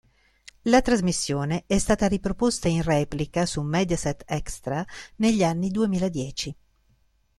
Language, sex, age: Italian, female, 50-59